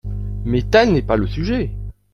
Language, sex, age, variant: French, male, 19-29, Français de métropole